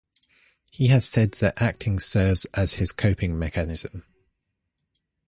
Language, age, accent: English, 19-29, England English